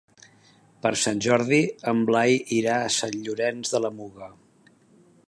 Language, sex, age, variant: Catalan, male, 50-59, Central